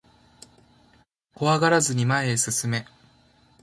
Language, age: Japanese, 19-29